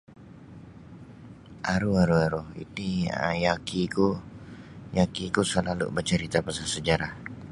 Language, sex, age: Sabah Bisaya, male, 19-29